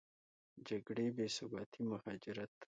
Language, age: Pashto, 19-29